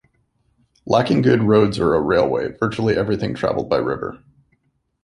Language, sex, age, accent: English, male, 30-39, Canadian English